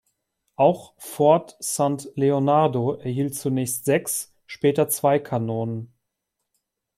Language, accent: German, Deutschland Deutsch